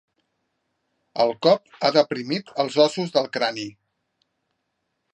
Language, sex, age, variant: Catalan, male, 40-49, Central